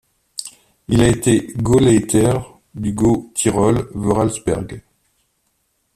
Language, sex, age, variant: French, male, 50-59, Français de métropole